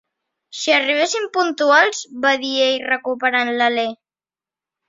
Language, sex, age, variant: Catalan, male, under 19, Central